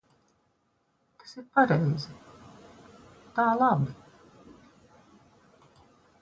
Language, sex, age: Latvian, female, 40-49